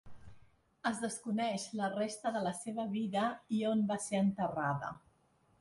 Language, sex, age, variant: Catalan, female, 60-69, Central